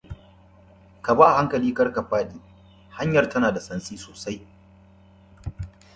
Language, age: English, 30-39